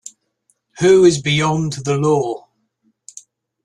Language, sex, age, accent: English, male, 60-69, England English